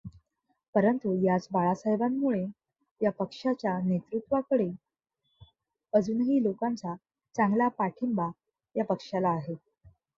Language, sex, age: Marathi, female, 19-29